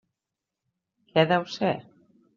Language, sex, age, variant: Catalan, female, 40-49, Central